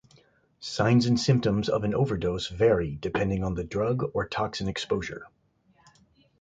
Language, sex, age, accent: English, male, 50-59, United States English